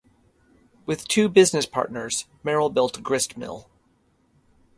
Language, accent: English, United States English